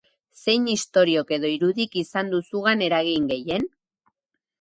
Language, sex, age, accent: Basque, female, 50-59, Erdialdekoa edo Nafarra (Gipuzkoa, Nafarroa)